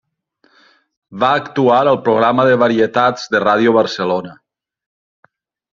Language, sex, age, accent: Catalan, male, 50-59, valencià